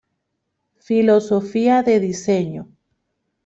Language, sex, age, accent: Spanish, female, 40-49, América central